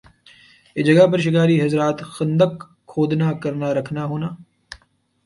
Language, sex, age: Urdu, male, 19-29